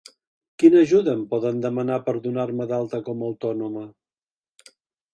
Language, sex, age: Catalan, male, 70-79